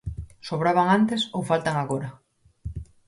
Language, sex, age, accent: Galician, female, 30-39, Normativo (estándar)